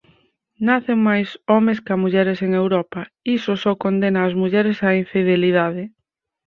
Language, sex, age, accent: Galician, female, 30-39, Oriental (común en zona oriental)